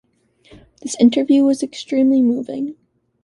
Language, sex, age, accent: English, female, 19-29, United States English